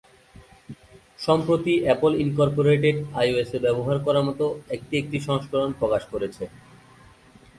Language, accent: Bengali, Native